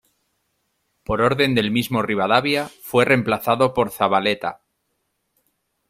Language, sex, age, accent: Spanish, male, 40-49, España: Norte peninsular (Asturias, Castilla y León, Cantabria, País Vasco, Navarra, Aragón, La Rioja, Guadalajara, Cuenca)